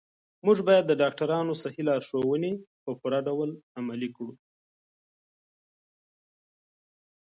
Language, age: Pashto, 30-39